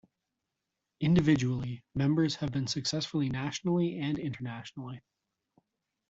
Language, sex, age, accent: English, male, 19-29, United States English